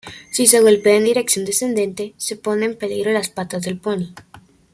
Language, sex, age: Spanish, female, 19-29